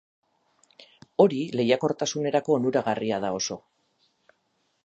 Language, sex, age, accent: Basque, female, 40-49, Erdialdekoa edo Nafarra (Gipuzkoa, Nafarroa)